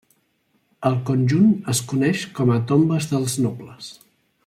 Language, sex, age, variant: Catalan, male, 19-29, Central